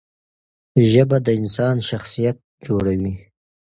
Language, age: Pashto, 30-39